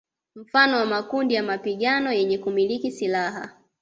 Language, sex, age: Swahili, female, 19-29